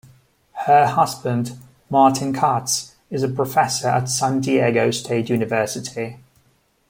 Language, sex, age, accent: English, male, 19-29, England English